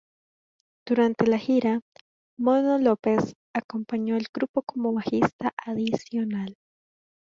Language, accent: Spanish, América central